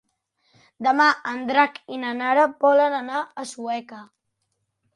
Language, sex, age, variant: Catalan, male, 40-49, Central